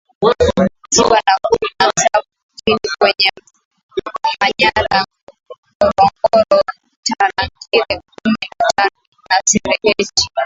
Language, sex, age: Swahili, female, 19-29